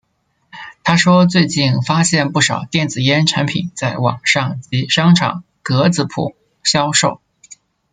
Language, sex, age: Chinese, male, 30-39